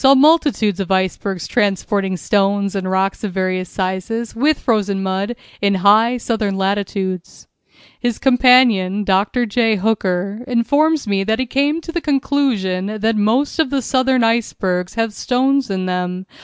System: none